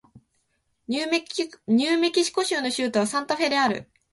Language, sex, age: Japanese, female, 19-29